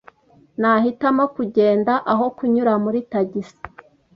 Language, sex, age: Kinyarwanda, female, 19-29